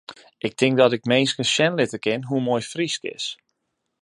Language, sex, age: Western Frisian, male, 19-29